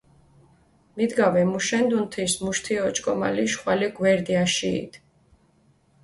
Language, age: Mingrelian, 40-49